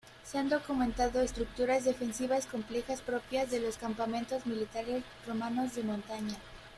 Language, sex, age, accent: Spanish, female, under 19, México